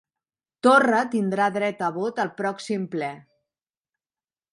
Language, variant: Catalan, Central